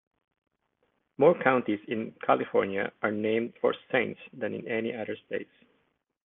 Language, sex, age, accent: English, male, 40-49, Filipino